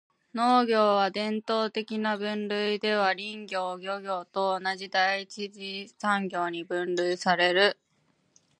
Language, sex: Japanese, female